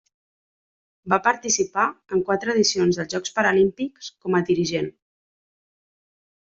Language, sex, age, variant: Catalan, female, 30-39, Central